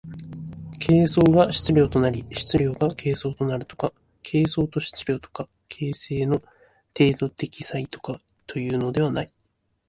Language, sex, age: Japanese, male, under 19